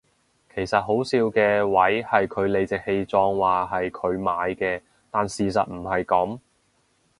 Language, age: Cantonese, 19-29